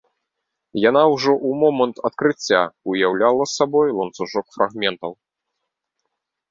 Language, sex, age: Belarusian, male, 30-39